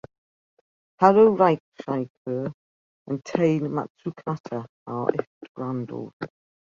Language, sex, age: English, male, 50-59